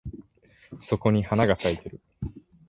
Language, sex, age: Japanese, male, 19-29